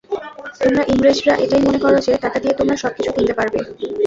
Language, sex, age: Bengali, female, 19-29